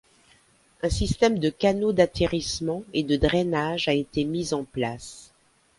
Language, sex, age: French, female, 50-59